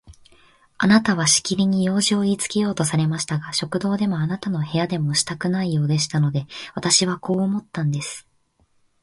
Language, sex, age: Japanese, female, 19-29